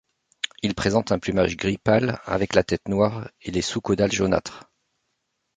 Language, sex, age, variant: French, male, 40-49, Français de métropole